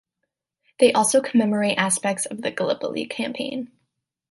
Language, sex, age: English, female, 19-29